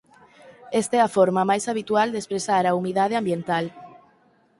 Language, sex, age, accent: Galician, female, 19-29, Central (sen gheada)